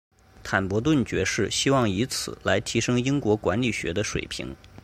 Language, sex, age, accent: Chinese, male, 30-39, 出生地：河南省